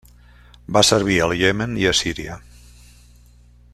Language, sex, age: Catalan, male, 60-69